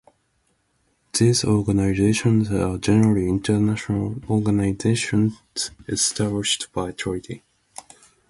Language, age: English, 19-29